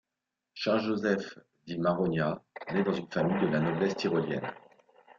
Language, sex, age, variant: French, male, 50-59, Français de métropole